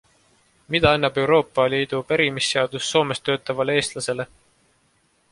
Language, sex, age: Estonian, male, 19-29